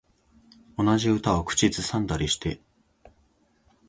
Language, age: Japanese, 19-29